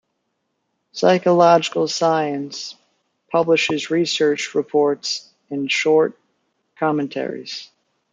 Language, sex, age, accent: English, male, 30-39, United States English